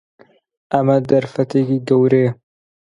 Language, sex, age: Central Kurdish, male, 19-29